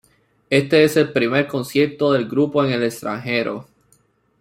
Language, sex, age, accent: Spanish, male, 19-29, Caribe: Cuba, Venezuela, Puerto Rico, República Dominicana, Panamá, Colombia caribeña, México caribeño, Costa del golfo de México